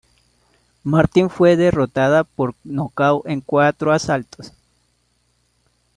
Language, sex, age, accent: Spanish, male, 30-39, Andino-Pacífico: Colombia, Perú, Ecuador, oeste de Bolivia y Venezuela andina